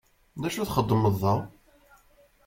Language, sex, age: Kabyle, male, 19-29